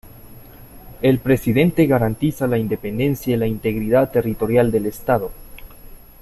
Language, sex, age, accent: Spanish, male, 19-29, América central